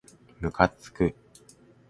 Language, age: Japanese, 19-29